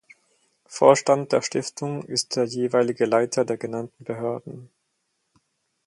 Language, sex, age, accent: German, male, 19-29, Deutschland Deutsch; Schweizerdeutsch